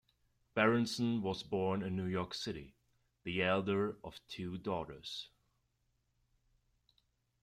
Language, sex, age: English, male, 30-39